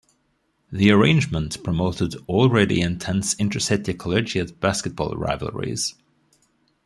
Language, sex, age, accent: English, male, 30-39, United States English